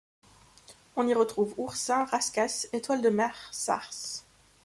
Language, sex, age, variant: French, female, 19-29, Français de métropole